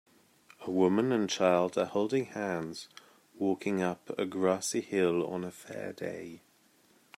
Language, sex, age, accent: English, male, 30-39, England English